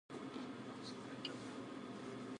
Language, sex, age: English, female, under 19